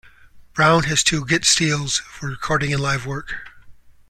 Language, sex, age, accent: English, male, 50-59, United States English